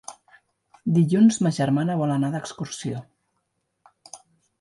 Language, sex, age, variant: Catalan, female, 40-49, Central